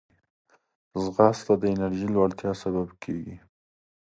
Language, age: Pashto, 19-29